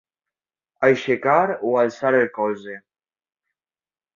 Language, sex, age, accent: Catalan, male, under 19, valencià